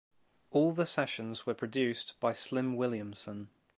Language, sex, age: English, male, 19-29